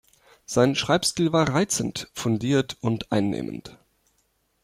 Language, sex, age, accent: German, male, 19-29, Deutschland Deutsch